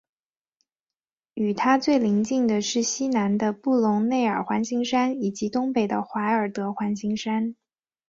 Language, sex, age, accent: Chinese, female, 19-29, 出生地：江苏省